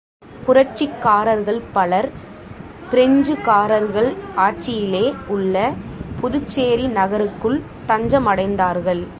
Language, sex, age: Tamil, female, 19-29